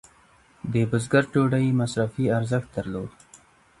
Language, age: Pashto, 19-29